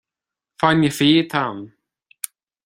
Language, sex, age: Irish, male, 19-29